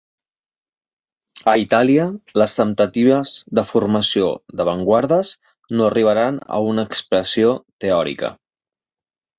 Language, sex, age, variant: Catalan, male, 50-59, Central